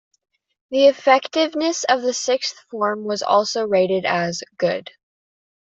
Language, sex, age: English, female, under 19